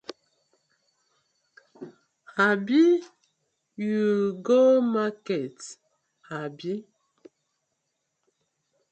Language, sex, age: Nigerian Pidgin, female, 30-39